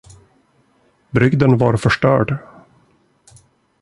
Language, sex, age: Swedish, male, 40-49